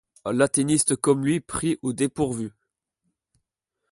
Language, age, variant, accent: French, under 19, Français d'Europe, Français de Belgique